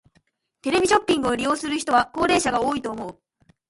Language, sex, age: Japanese, female, under 19